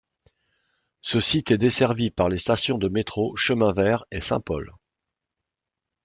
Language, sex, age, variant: French, male, 60-69, Français de métropole